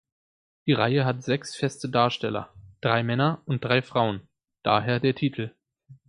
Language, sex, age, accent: German, male, 19-29, Deutschland Deutsch